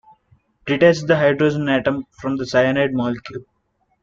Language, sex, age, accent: English, male, 19-29, India and South Asia (India, Pakistan, Sri Lanka)